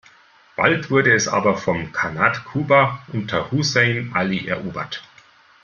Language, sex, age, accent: German, male, 40-49, Deutschland Deutsch